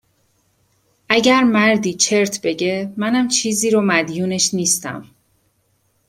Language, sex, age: Persian, female, 30-39